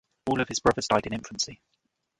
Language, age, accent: English, 19-29, England English